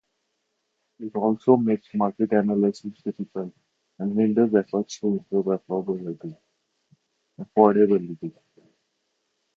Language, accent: English, India and South Asia (India, Pakistan, Sri Lanka)